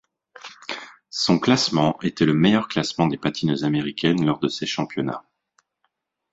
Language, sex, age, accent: French, male, 30-39, Français de Belgique